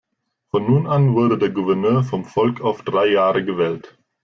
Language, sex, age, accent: German, male, 19-29, Deutschland Deutsch